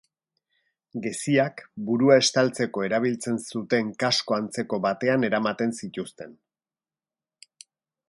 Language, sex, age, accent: Basque, male, 50-59, Erdialdekoa edo Nafarra (Gipuzkoa, Nafarroa)